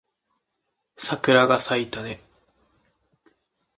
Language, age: Japanese, 19-29